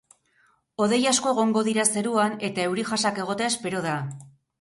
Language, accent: Basque, Erdialdekoa edo Nafarra (Gipuzkoa, Nafarroa)